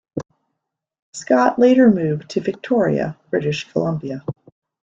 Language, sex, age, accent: English, female, 50-59, United States English